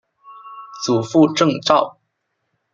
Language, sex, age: Chinese, male, 19-29